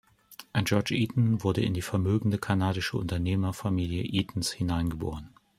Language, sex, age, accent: German, male, 40-49, Deutschland Deutsch